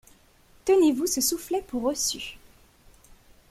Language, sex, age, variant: French, female, 19-29, Français de métropole